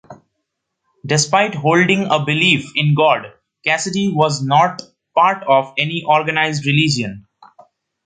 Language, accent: English, India and South Asia (India, Pakistan, Sri Lanka)